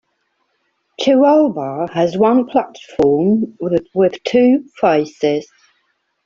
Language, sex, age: English, female, 40-49